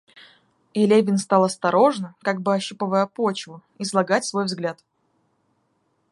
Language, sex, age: Russian, female, 19-29